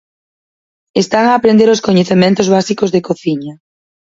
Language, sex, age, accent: Galician, female, 19-29, Oriental (común en zona oriental); Normativo (estándar)